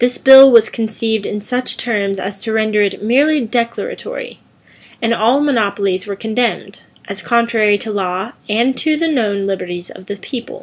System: none